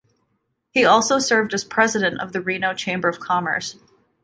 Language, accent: English, United States English